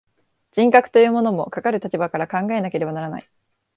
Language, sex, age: Japanese, female, 19-29